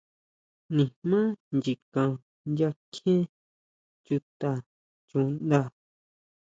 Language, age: Huautla Mazatec, 30-39